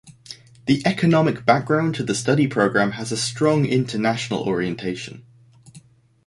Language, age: English, 19-29